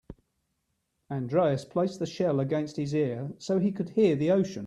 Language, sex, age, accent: English, male, 60-69, England English